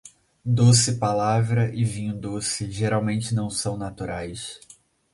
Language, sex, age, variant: Portuguese, male, under 19, Portuguese (Brasil)